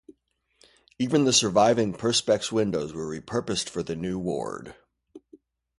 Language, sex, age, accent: English, male, 50-59, United States English